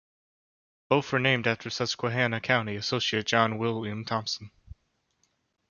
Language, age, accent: English, 19-29, United States English